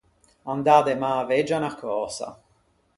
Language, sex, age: Ligurian, male, 30-39